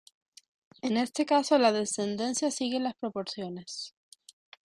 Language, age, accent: Spanish, 19-29, Chileno: Chile, Cuyo